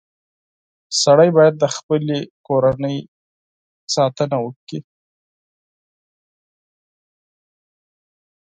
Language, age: Pashto, 19-29